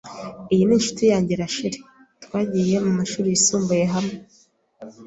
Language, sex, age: Kinyarwanda, female, 19-29